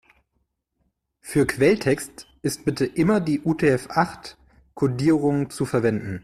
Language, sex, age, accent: German, male, 30-39, Deutschland Deutsch